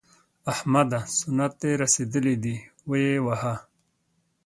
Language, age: Pashto, 19-29